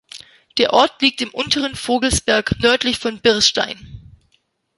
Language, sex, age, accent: German, female, 30-39, Deutschland Deutsch